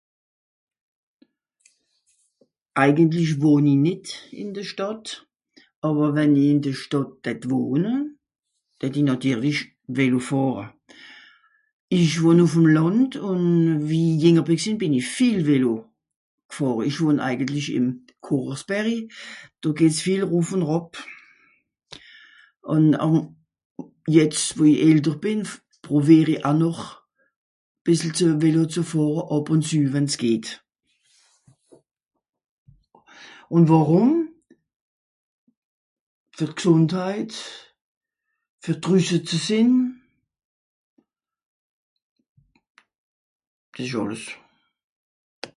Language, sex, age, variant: Swiss German, female, 60-69, Nordniederàlemmànisch (Rishoffe, Zàwere, Bùsswìller, Hawenau, Brüemt, Stroossbùri, Molse, Dàmbàch, Schlettstàtt, Pfàlzbùri usw.)